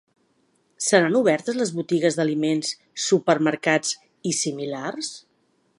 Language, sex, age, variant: Catalan, female, 50-59, Central